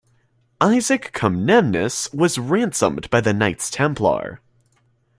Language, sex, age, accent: English, male, under 19, United States English